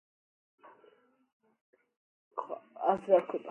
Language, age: Georgian, 90+